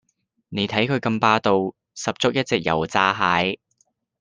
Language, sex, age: Cantonese, male, 19-29